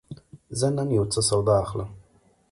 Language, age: Pashto, 30-39